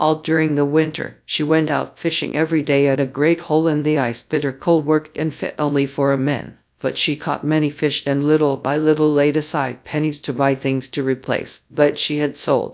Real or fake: fake